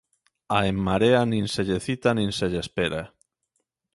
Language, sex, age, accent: Galician, male, 19-29, Normativo (estándar)